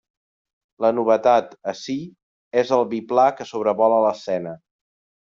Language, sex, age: Catalan, male, 40-49